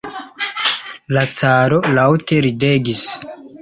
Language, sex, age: Esperanto, male, 19-29